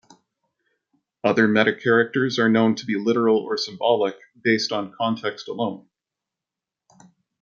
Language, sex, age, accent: English, male, 40-49, Canadian English